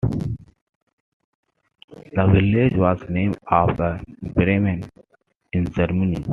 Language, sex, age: English, male, 19-29